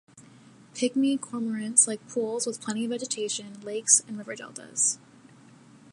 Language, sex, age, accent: English, female, 19-29, United States English